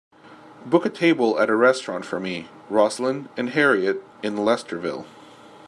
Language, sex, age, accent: English, male, 19-29, United States English